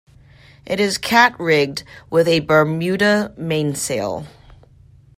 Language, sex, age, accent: English, female, 30-39, United States English